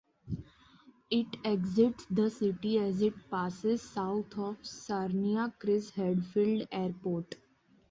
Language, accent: English, India and South Asia (India, Pakistan, Sri Lanka)